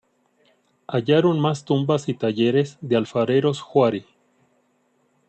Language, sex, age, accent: Spanish, male, 40-49, México